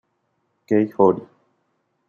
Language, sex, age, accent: Spanish, male, 30-39, México